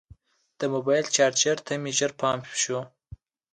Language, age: Pashto, under 19